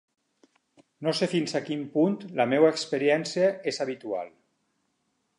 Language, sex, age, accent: Catalan, male, 50-59, valencià